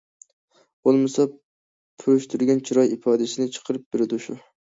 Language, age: Uyghur, 19-29